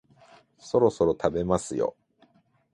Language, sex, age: Japanese, male, 19-29